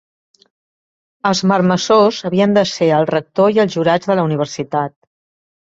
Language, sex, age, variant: Catalan, female, 50-59, Central